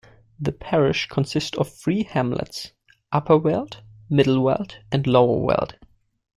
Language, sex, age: English, male, 19-29